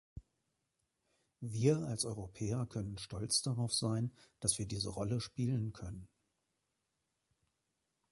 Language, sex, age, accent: German, male, 40-49, Deutschland Deutsch